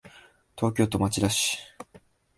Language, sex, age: Japanese, male, 19-29